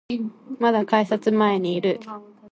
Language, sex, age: Japanese, female, 19-29